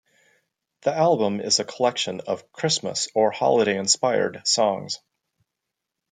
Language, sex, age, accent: English, male, 40-49, United States English